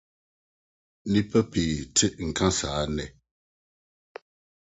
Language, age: Akan, 60-69